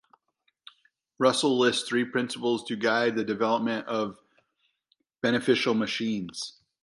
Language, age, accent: English, 50-59, United States English